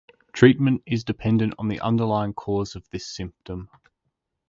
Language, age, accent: English, 19-29, England English